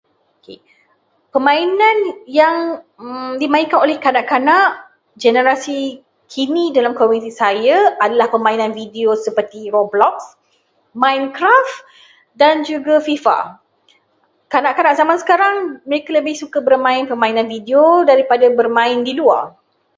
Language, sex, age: Malay, female, 30-39